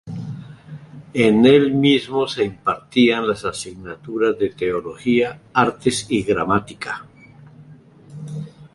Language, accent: Spanish, Andino-Pacífico: Colombia, Perú, Ecuador, oeste de Bolivia y Venezuela andina